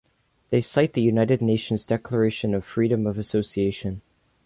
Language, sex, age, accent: English, male, 19-29, Canadian English